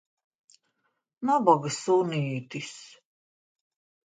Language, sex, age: Latvian, female, 60-69